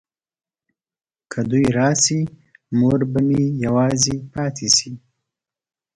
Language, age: Pashto, 30-39